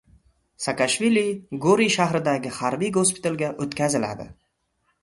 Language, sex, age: Uzbek, male, 30-39